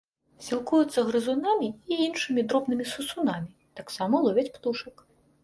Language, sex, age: Belarusian, female, 30-39